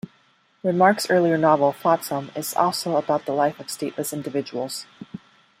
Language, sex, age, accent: English, female, 30-39, United States English